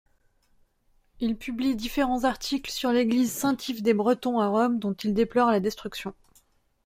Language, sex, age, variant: French, female, 30-39, Français de métropole